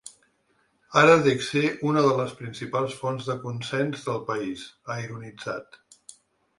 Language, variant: Catalan, Central